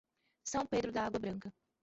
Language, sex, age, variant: Portuguese, female, 19-29, Portuguese (Brasil)